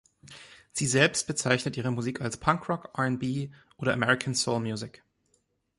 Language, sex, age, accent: German, male, 30-39, Deutschland Deutsch